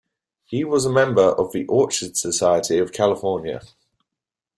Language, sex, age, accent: English, male, 19-29, England English